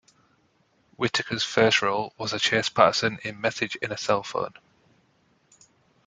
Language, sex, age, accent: English, male, 19-29, England English